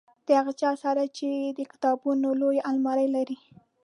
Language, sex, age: Pashto, female, 19-29